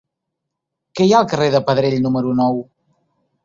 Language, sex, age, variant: Catalan, male, 40-49, Central